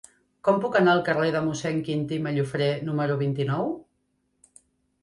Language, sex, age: Catalan, female, 30-39